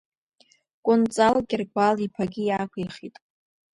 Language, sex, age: Abkhazian, female, under 19